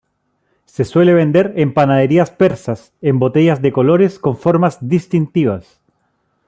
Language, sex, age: Spanish, male, 30-39